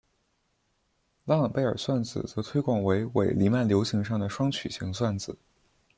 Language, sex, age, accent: Chinese, male, under 19, 出生地：北京市